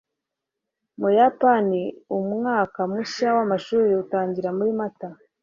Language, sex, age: Kinyarwanda, female, 19-29